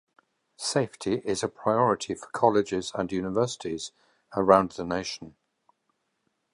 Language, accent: English, England English